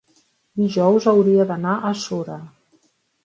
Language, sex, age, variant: Catalan, female, 50-59, Central